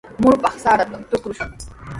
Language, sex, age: Sihuas Ancash Quechua, female, 19-29